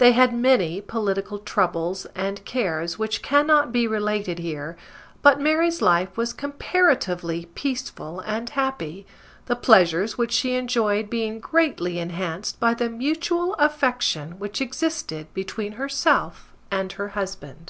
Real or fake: real